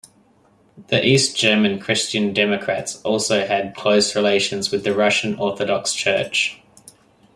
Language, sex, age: English, male, 19-29